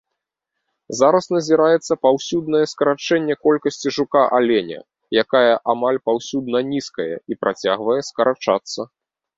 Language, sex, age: Belarusian, male, 30-39